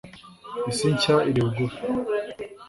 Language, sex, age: Kinyarwanda, male, 19-29